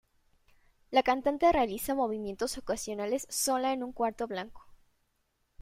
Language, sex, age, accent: Spanish, female, 19-29, México